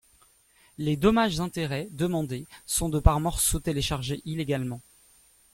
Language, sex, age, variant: French, male, 30-39, Français de métropole